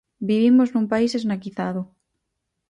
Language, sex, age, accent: Galician, female, 19-29, Central (gheada)